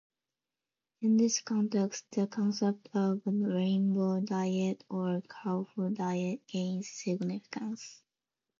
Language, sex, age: English, female, 19-29